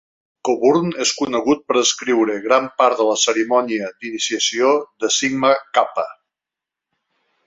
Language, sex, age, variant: Catalan, male, 50-59, Nord-Occidental